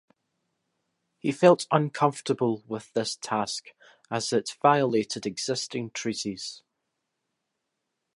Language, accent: English, Scottish English